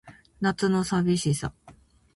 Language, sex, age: Japanese, female, 50-59